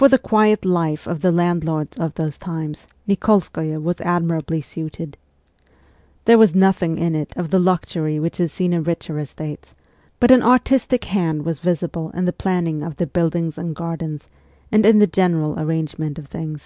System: none